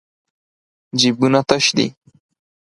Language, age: Pashto, 19-29